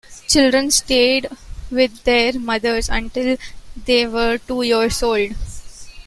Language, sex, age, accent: English, female, 19-29, India and South Asia (India, Pakistan, Sri Lanka)